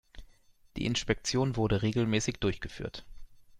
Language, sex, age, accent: German, male, 19-29, Deutschland Deutsch